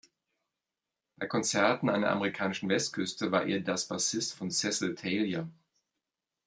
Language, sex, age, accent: German, male, 40-49, Deutschland Deutsch